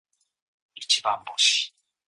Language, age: Japanese, 30-39